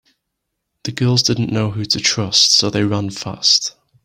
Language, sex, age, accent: English, male, 19-29, England English